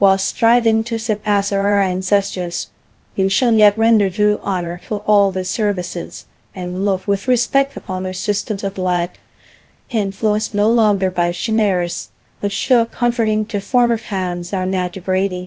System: TTS, VITS